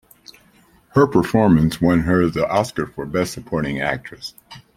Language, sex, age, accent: English, male, 60-69, United States English